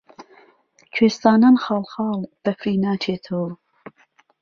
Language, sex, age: Central Kurdish, female, 30-39